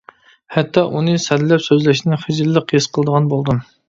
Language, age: Uyghur, 40-49